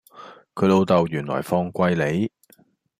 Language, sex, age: Cantonese, male, 40-49